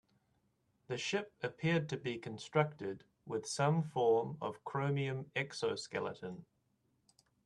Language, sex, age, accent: English, male, 19-29, New Zealand English